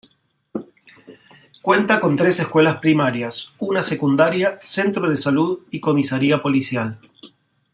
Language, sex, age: Spanish, male, 50-59